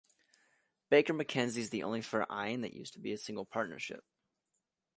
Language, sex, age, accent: English, male, under 19, United States English